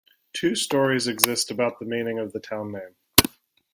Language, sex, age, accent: English, male, 30-39, United States English